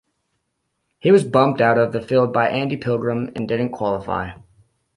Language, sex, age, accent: English, male, 19-29, Irish English